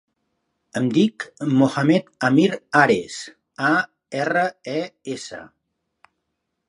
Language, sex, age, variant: Catalan, male, 60-69, Central